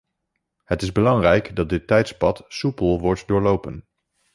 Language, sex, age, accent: Dutch, male, 19-29, Nederlands Nederlands